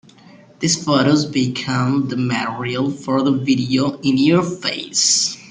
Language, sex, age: English, male, 19-29